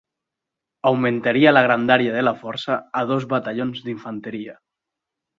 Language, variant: Catalan, Central